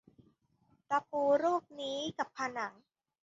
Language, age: Thai, 19-29